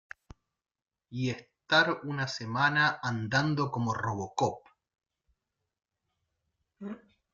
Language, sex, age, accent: Spanish, male, 30-39, Rioplatense: Argentina, Uruguay, este de Bolivia, Paraguay